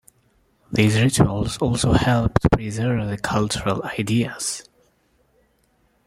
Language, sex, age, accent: English, male, 19-29, United States English